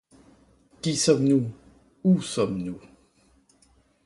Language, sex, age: French, male, 30-39